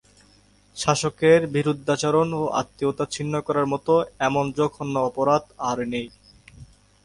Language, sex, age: Bengali, male, 19-29